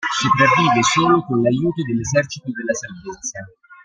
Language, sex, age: Italian, male, 50-59